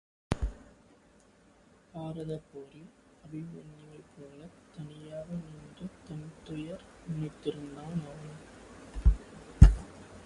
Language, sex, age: Tamil, male, 19-29